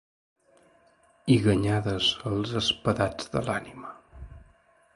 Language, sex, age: Catalan, male, 19-29